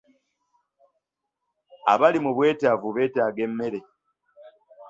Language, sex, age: Ganda, male, 19-29